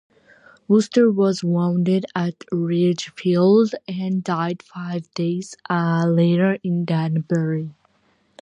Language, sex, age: English, female, under 19